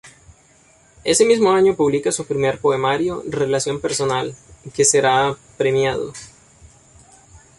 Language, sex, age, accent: Spanish, male, 19-29, América central